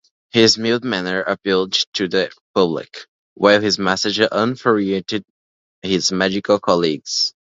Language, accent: English, United States English